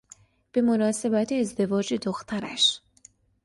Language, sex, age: Persian, female, 19-29